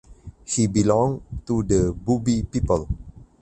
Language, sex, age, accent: English, male, 30-39, Malaysian English